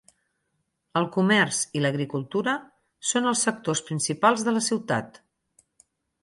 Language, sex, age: Catalan, female, 50-59